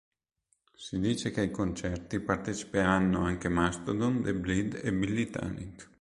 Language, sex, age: Italian, male, 19-29